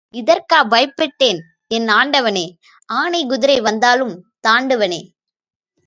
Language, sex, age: Tamil, female, 19-29